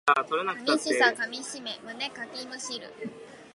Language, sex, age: Japanese, female, 19-29